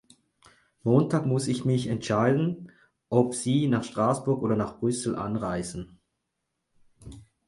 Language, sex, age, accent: German, male, 30-39, Schweizerdeutsch